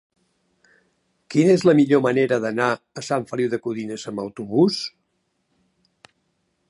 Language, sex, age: Catalan, male, 60-69